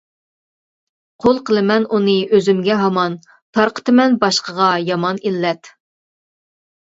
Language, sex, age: Uyghur, female, 40-49